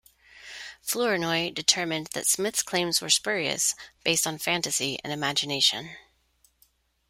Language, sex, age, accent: English, female, 40-49, United States English